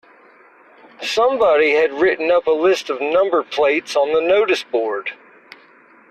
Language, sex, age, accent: English, male, 30-39, United States English